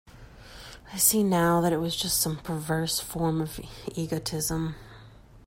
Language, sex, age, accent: English, female, 30-39, United States English